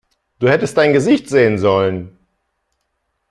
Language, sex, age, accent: German, male, 50-59, Deutschland Deutsch